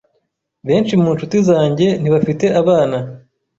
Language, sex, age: Kinyarwanda, male, 19-29